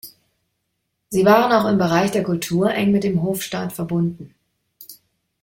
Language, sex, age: German, female, 30-39